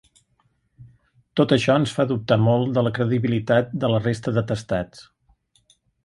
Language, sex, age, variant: Catalan, male, 50-59, Central